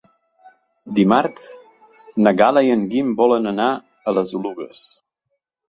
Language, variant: Catalan, Central